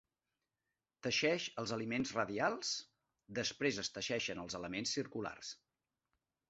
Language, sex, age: Catalan, male, 50-59